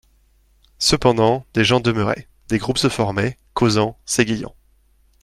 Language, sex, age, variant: French, male, 30-39, Français de métropole